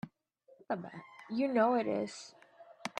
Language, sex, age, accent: English, female, 30-39, United States English